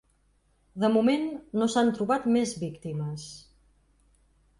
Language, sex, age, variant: Catalan, female, 40-49, Central